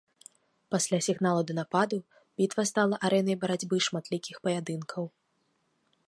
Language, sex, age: Belarusian, female, 19-29